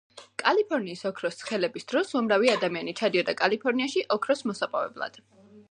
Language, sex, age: Georgian, female, 19-29